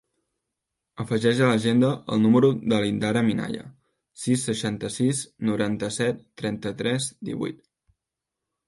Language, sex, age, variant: Catalan, male, 19-29, Central